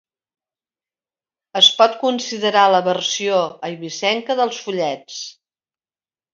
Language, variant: Catalan, Central